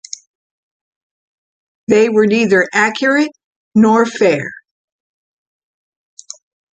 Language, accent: English, United States English